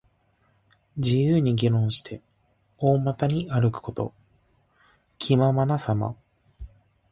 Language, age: Japanese, 19-29